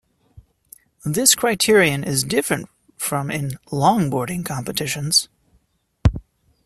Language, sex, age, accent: English, male, 30-39, United States English